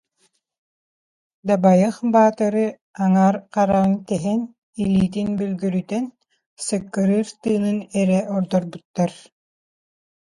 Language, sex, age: Yakut, female, 50-59